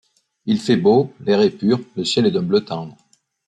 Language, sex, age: French, male, 40-49